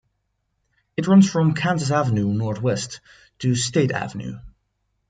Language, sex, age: English, male, 19-29